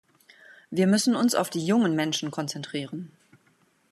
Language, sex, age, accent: German, female, 40-49, Deutschland Deutsch